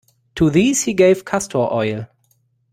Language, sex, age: English, male, 19-29